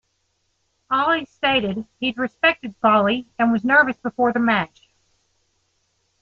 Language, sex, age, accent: English, female, 40-49, United States English